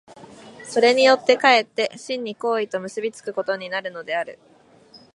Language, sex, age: Japanese, female, 19-29